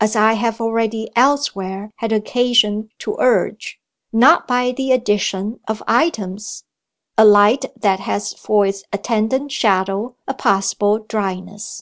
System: none